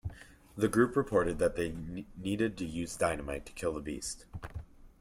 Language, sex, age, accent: English, male, 19-29, United States English